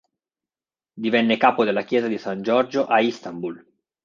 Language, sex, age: Italian, male, 30-39